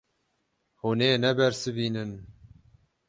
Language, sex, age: Kurdish, male, 30-39